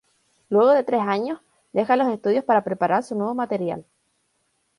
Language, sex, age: Spanish, female, 19-29